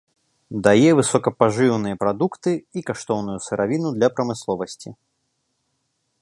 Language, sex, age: Belarusian, male, 19-29